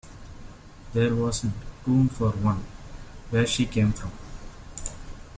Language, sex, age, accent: English, male, 30-39, India and South Asia (India, Pakistan, Sri Lanka)